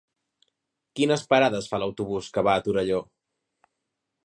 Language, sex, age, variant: Catalan, male, 30-39, Central